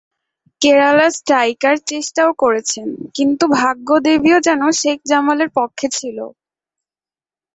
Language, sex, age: Bengali, female, 19-29